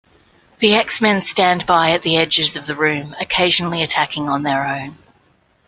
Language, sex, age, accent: English, female, 40-49, Australian English